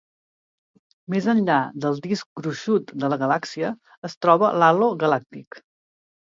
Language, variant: Catalan, Central